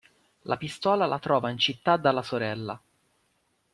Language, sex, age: Italian, male, 30-39